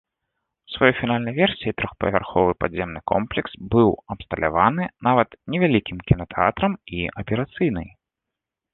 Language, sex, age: Belarusian, male, 19-29